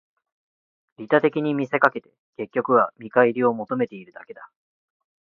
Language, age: Japanese, 19-29